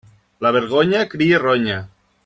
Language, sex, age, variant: Catalan, male, 30-39, Nord-Occidental